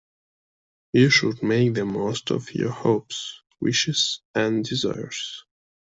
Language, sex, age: English, male, 19-29